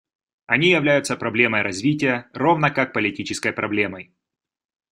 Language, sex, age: Russian, male, 30-39